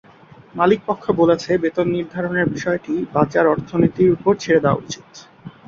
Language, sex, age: Bengali, male, 19-29